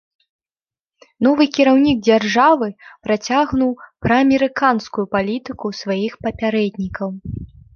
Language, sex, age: Belarusian, female, 19-29